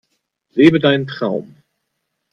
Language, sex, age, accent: German, male, 30-39, Deutschland Deutsch